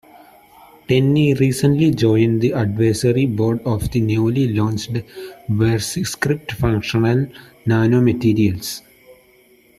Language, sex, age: English, male, under 19